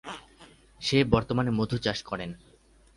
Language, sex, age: Bengali, male, 19-29